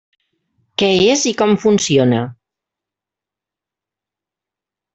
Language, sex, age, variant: Catalan, female, 60-69, Central